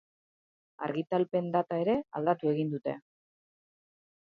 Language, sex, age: Basque, female, 40-49